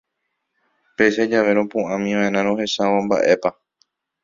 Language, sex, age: Guarani, male, 19-29